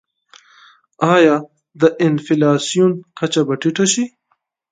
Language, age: Pashto, 30-39